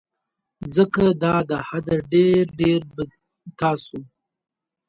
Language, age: Pashto, 19-29